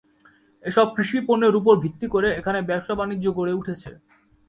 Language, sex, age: Bengali, male, 19-29